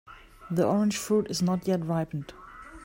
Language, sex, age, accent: English, female, 40-49, England English